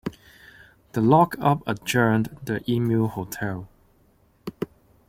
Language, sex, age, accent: English, male, 30-39, Hong Kong English